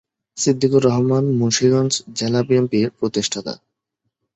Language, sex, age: Bengali, male, 19-29